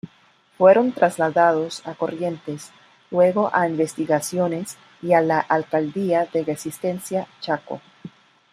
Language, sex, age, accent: Spanish, female, 30-39, América central